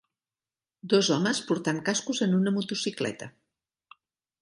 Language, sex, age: Catalan, female, 60-69